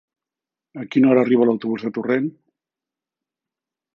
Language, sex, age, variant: Catalan, male, 60-69, Central